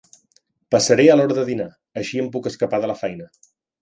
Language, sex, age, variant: Catalan, male, 40-49, Central